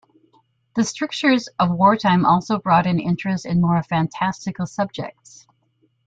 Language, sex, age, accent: English, female, 60-69, United States English